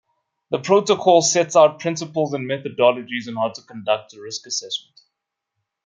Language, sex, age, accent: English, male, 30-39, Southern African (South Africa, Zimbabwe, Namibia)